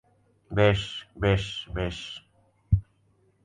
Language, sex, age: Bengali, male, 19-29